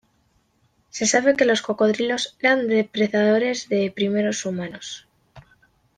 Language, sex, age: Spanish, female, 19-29